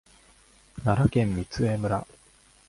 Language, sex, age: Japanese, male, 30-39